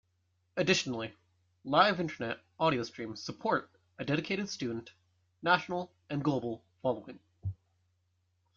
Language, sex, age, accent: English, male, 19-29, Canadian English